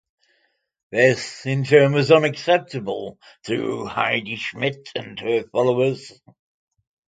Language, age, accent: English, 30-39, England English